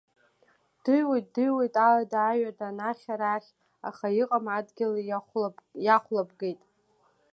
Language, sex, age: Abkhazian, female, 19-29